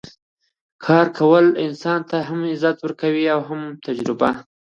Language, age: Pashto, under 19